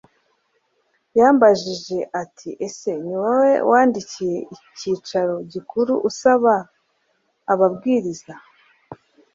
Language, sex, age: Kinyarwanda, female, 30-39